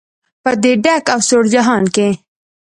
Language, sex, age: Pashto, female, under 19